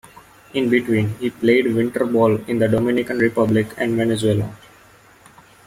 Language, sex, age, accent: English, male, 19-29, India and South Asia (India, Pakistan, Sri Lanka)